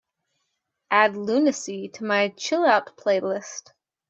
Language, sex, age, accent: English, female, 19-29, United States English